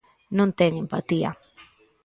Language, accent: Galician, Normativo (estándar)